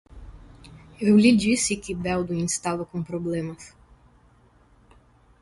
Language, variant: Portuguese, Portuguese (Brasil)